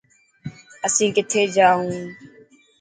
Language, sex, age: Dhatki, female, 19-29